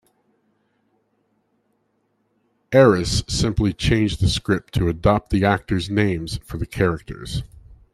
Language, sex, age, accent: English, male, 30-39, United States English